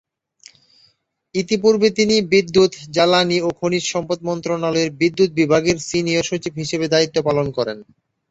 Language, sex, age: Bengali, male, 30-39